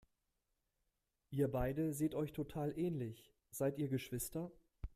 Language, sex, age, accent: German, male, 40-49, Deutschland Deutsch